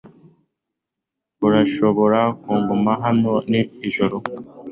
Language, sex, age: Kinyarwanda, male, under 19